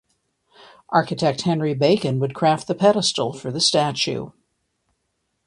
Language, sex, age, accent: English, female, 60-69, United States English